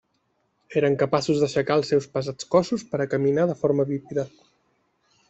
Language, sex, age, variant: Catalan, male, 30-39, Central